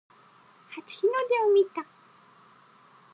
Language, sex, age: Japanese, female, 19-29